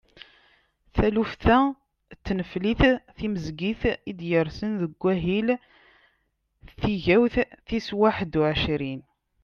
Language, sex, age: Kabyle, female, 19-29